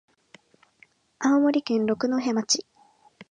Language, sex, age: Japanese, female, 19-29